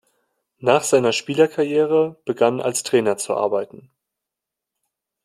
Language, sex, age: German, male, 19-29